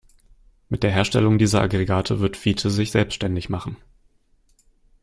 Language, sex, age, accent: German, male, 19-29, Deutschland Deutsch